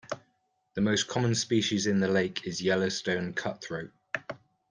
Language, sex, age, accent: English, male, 30-39, England English